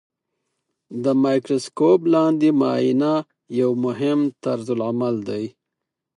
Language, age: Pashto, 30-39